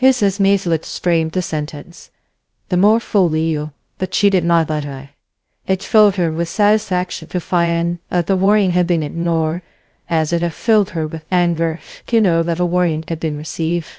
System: TTS, VITS